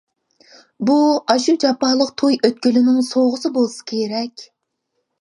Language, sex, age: Uyghur, female, 30-39